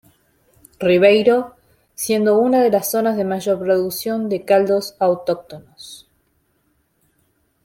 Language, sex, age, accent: Spanish, female, 19-29, Rioplatense: Argentina, Uruguay, este de Bolivia, Paraguay